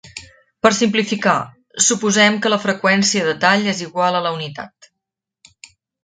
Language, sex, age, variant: Catalan, female, 40-49, Central